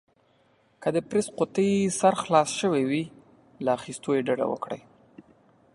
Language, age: Pashto, 30-39